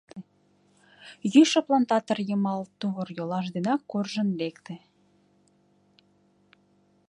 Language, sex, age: Mari, female, 19-29